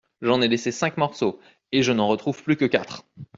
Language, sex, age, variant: French, male, 30-39, Français de métropole